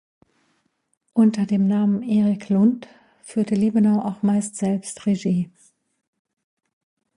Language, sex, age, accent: German, female, 50-59, Deutschland Deutsch